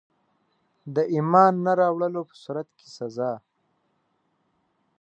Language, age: Pashto, 30-39